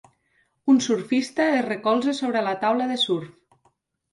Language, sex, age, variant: Catalan, female, 40-49, Nord-Occidental